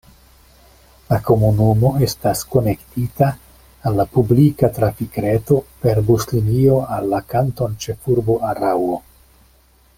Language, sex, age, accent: Esperanto, male, 50-59, Internacia